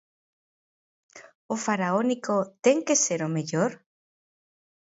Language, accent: Galician, Central (gheada)